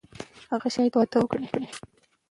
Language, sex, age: Pashto, female, 19-29